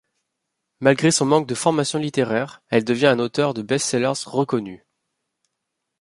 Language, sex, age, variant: French, male, 30-39, Français de métropole